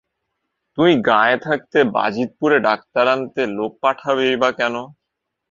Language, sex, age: Bengali, male, 19-29